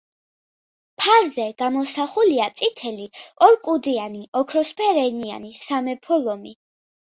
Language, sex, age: Georgian, female, 30-39